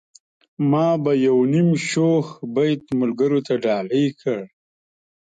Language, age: Pashto, 19-29